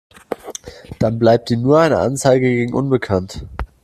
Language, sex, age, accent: German, male, 19-29, Deutschland Deutsch